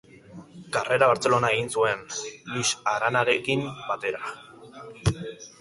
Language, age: Basque, under 19